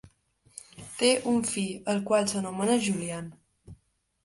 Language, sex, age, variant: Catalan, female, under 19, Balear